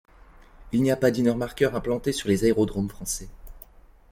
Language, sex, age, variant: French, male, 30-39, Français de métropole